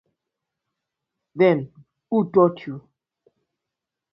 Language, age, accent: English, 19-29, United States English